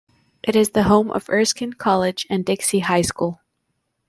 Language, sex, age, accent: English, female, 30-39, Canadian English